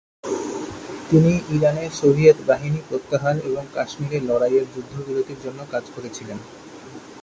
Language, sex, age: Bengali, male, 19-29